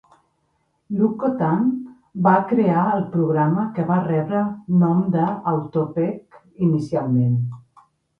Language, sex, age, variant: Catalan, female, 50-59, Central